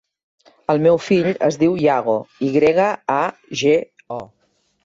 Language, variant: Catalan, Central